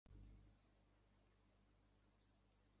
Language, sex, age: English, male, 19-29